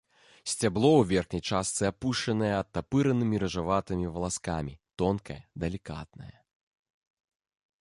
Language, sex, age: Belarusian, male, 30-39